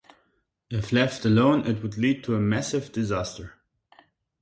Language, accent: English, United States English; German